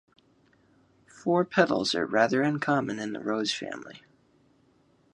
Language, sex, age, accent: English, male, under 19, United States English